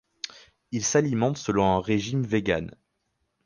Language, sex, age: French, male, 19-29